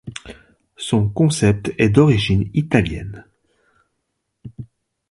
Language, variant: French, Français de métropole